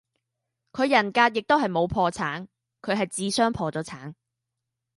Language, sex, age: Cantonese, female, 19-29